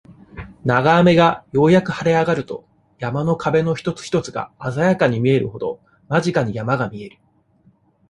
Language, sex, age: Japanese, male, 40-49